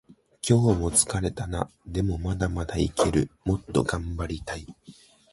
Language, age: Japanese, under 19